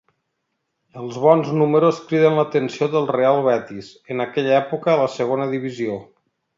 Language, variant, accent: Catalan, Nord-Occidental, nord-occidental